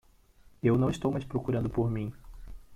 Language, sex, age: Portuguese, male, 30-39